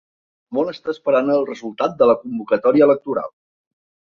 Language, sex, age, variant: Catalan, male, 30-39, Central